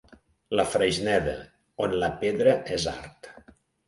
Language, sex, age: Catalan, male, 50-59